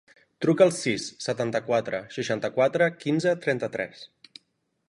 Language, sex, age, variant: Catalan, male, 19-29, Central